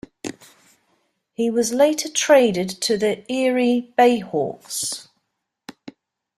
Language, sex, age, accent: English, female, 50-59, England English